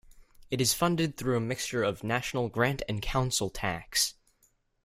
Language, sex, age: English, male, under 19